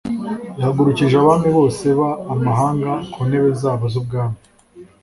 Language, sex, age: Kinyarwanda, male, 19-29